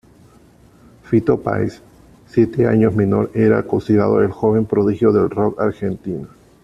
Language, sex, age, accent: Spanish, male, 30-39, Caribe: Cuba, Venezuela, Puerto Rico, República Dominicana, Panamá, Colombia caribeña, México caribeño, Costa del golfo de México